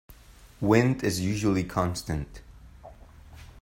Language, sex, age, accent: English, male, 19-29, United States English